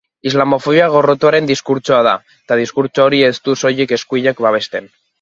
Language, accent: Basque, Erdialdekoa edo Nafarra (Gipuzkoa, Nafarroa)